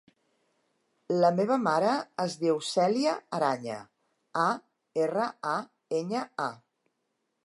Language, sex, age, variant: Catalan, female, 60-69, Central